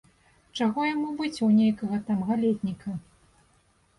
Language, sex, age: Belarusian, female, 30-39